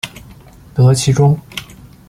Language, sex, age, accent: Chinese, male, 19-29, 出生地：北京市